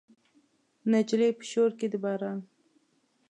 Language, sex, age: Pashto, female, 19-29